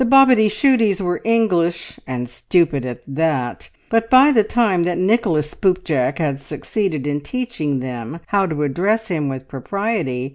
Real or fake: real